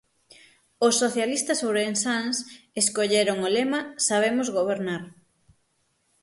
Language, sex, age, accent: Galician, female, 30-39, Atlántico (seseo e gheada); Normativo (estándar)